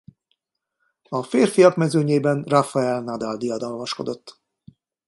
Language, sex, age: Hungarian, male, 50-59